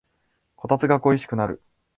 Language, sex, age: Japanese, male, 19-29